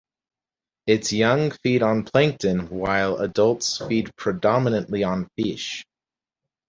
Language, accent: English, United States English